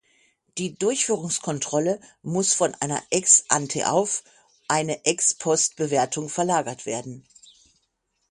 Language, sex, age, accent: German, female, 50-59, Deutschland Deutsch